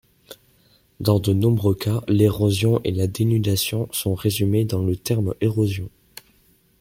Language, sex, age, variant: French, male, under 19, Français de métropole